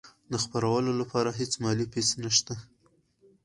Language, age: Pashto, 19-29